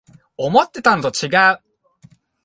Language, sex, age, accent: Japanese, male, 19-29, 標準語